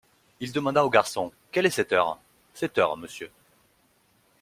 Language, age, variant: French, 30-39, Français de métropole